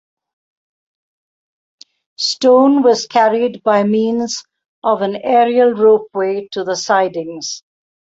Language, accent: English, India and South Asia (India, Pakistan, Sri Lanka)